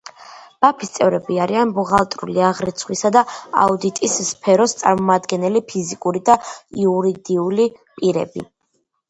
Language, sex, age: Georgian, female, under 19